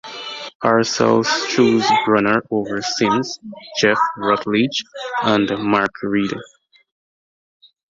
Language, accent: English, West Indies and Bermuda (Bahamas, Bermuda, Jamaica, Trinidad)